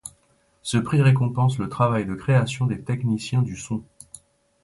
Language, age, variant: French, 40-49, Français des départements et régions d'outre-mer